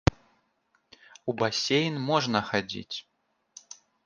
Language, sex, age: Belarusian, male, 30-39